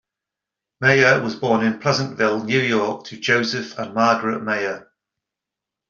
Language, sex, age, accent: English, male, 50-59, England English